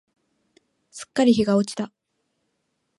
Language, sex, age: Japanese, female, 19-29